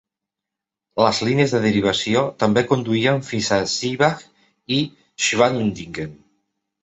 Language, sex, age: Catalan, male, 40-49